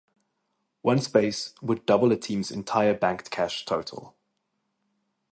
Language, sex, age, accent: English, male, 30-39, Southern African (South Africa, Zimbabwe, Namibia)